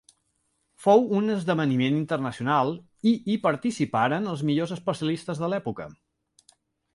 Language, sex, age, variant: Catalan, male, 50-59, Central